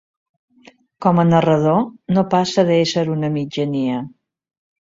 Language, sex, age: Catalan, female, 70-79